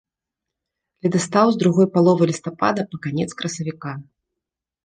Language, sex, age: Belarusian, female, 30-39